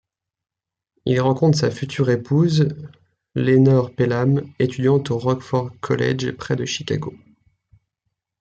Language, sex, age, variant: French, male, 19-29, Français de métropole